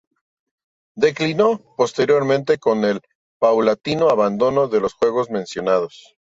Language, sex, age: Spanish, male, 50-59